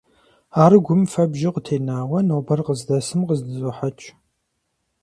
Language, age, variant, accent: Kabardian, 19-29, Адыгэбзэ (Къэбэрдей, Кирил, псоми зэдай), Джылэхъстэней (Gilahsteney)